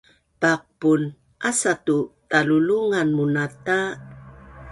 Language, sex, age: Bunun, female, 60-69